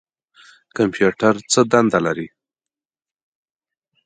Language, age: Pashto, 19-29